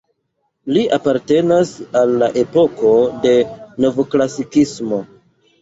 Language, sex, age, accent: Esperanto, male, 30-39, Internacia